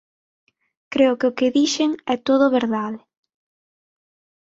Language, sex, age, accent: Galician, female, 19-29, Atlántico (seseo e gheada); Normativo (estándar)